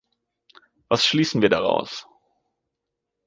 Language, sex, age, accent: German, male, 19-29, Deutschland Deutsch